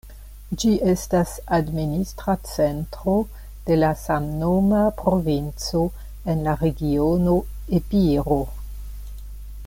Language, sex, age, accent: Esperanto, female, 60-69, Internacia